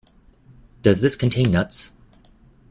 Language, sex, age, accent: English, male, 40-49, United States English